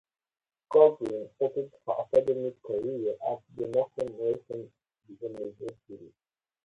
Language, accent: English, Southern African (South Africa, Zimbabwe, Namibia)